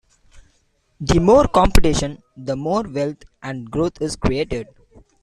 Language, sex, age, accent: English, male, 19-29, India and South Asia (India, Pakistan, Sri Lanka)